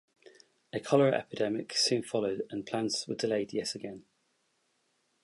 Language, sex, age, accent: English, male, 40-49, England English